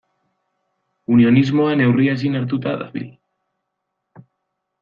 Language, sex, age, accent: Basque, male, 19-29, Erdialdekoa edo Nafarra (Gipuzkoa, Nafarroa)